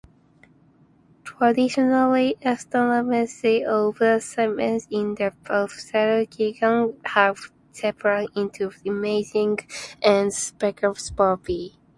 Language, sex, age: English, female, under 19